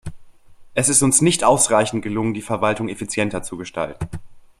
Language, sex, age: German, male, 19-29